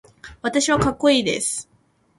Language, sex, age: Japanese, female, 19-29